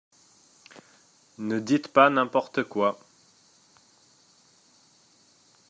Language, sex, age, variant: French, male, 30-39, Français de métropole